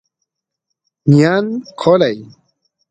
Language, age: Santiago del Estero Quichua, 30-39